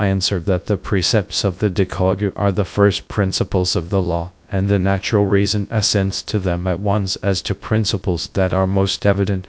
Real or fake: fake